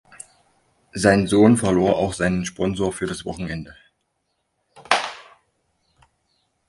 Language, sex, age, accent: German, male, 30-39, Deutschland Deutsch